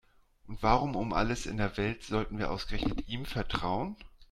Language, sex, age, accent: German, male, 40-49, Deutschland Deutsch